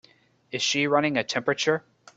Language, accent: English, United States English